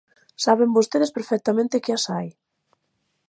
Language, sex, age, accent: Galician, female, 30-39, Central (gheada); Normativo (estándar)